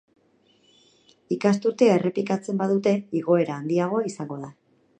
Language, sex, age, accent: Basque, female, 40-49, Erdialdekoa edo Nafarra (Gipuzkoa, Nafarroa)